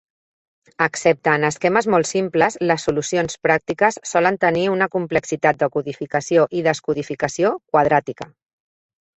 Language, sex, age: Catalan, female, 40-49